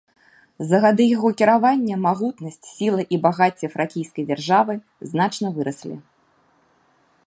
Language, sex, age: Belarusian, female, 40-49